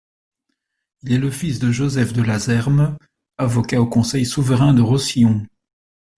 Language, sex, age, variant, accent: French, male, 50-59, Français d'Europe, Français de Belgique